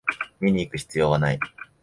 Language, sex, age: Japanese, male, 19-29